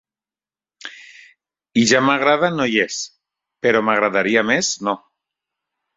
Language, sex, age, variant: Catalan, male, 30-39, Septentrional